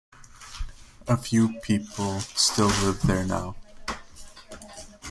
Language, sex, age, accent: English, male, 30-39, United States English